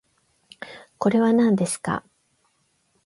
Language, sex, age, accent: Japanese, female, 50-59, 関西; 関東